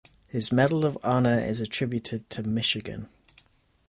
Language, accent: English, England English